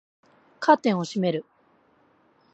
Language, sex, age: Japanese, female, under 19